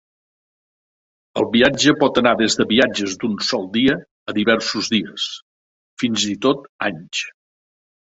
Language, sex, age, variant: Catalan, male, 60-69, Central